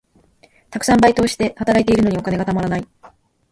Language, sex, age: Japanese, female, 19-29